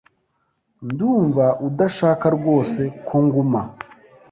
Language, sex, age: Kinyarwanda, male, 19-29